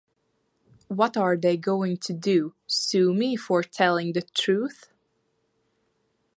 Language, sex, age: English, female, 19-29